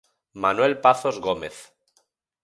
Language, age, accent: Galician, 40-49, Normativo (estándar)